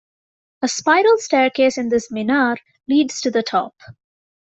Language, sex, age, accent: English, female, 19-29, England English